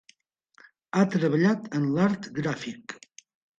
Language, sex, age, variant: Catalan, male, 50-59, Central